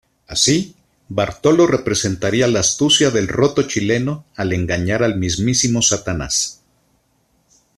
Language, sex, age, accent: Spanish, male, 50-59, México